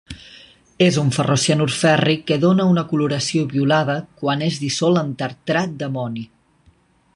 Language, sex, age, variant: Catalan, male, 19-29, Nord-Occidental